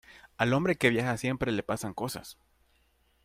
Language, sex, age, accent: Spanish, male, 19-29, América central